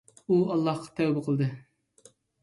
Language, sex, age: Uyghur, male, 30-39